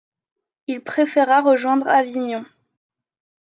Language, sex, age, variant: French, female, 19-29, Français de métropole